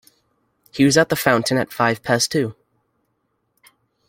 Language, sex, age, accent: English, male, under 19, United States English